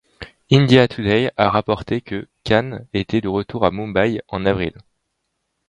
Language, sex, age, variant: French, male, under 19, Français de métropole